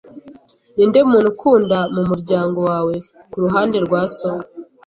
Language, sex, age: Kinyarwanda, female, 19-29